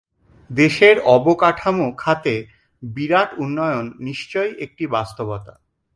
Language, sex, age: Bengali, male, 30-39